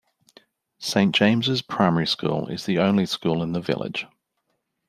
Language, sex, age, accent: English, male, 40-49, Australian English